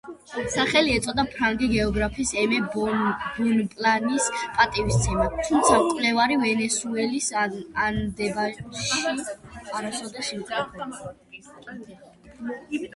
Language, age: Georgian, 19-29